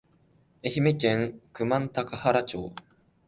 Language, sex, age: Japanese, male, 19-29